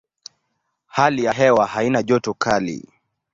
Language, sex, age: Swahili, male, 19-29